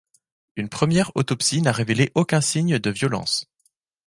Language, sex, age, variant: French, male, 19-29, Français de métropole